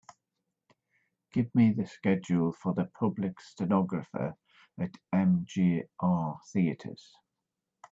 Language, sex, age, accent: English, male, 60-69, England English